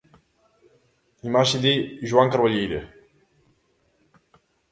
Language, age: Galician, 19-29